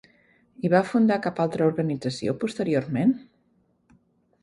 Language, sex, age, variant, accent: Catalan, female, 60-69, Central, central